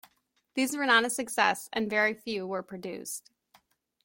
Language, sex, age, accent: English, male, 19-29, United States English